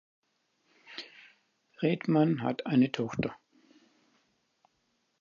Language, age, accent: German, 70-79, Deutschland Deutsch